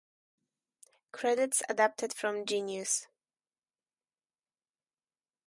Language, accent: English, Slavic